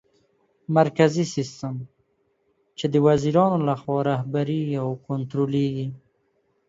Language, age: Pashto, 30-39